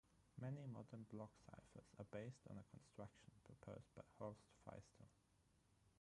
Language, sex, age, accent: English, male, 19-29, England English